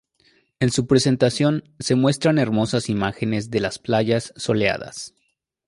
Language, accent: Spanish, México